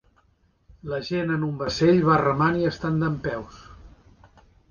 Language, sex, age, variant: Catalan, male, 60-69, Central